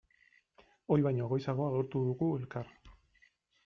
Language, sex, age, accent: Basque, male, 19-29, Erdialdekoa edo Nafarra (Gipuzkoa, Nafarroa)